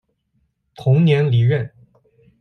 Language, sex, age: Chinese, male, 19-29